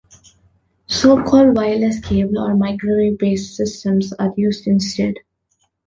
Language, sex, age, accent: English, female, 19-29, India and South Asia (India, Pakistan, Sri Lanka)